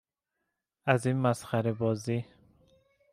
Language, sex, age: Persian, male, 19-29